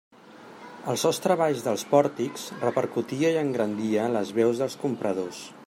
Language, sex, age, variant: Catalan, male, 40-49, Central